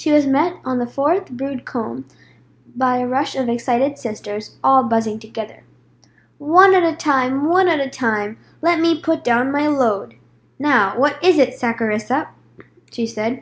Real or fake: real